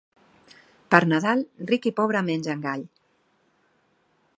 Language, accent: Catalan, aprenent (recent, des del castellà)